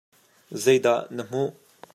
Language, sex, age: Hakha Chin, male, 30-39